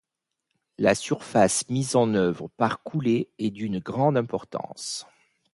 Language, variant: French, Français de métropole